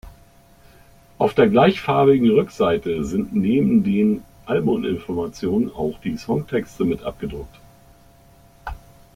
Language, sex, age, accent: German, male, 50-59, Deutschland Deutsch